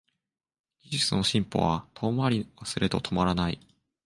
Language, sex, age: Japanese, male, 19-29